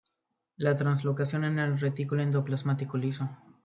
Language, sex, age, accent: Spanish, male, 19-29, México